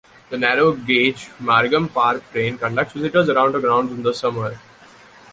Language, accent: English, India and South Asia (India, Pakistan, Sri Lanka)